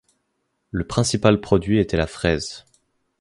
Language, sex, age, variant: French, male, 19-29, Français de métropole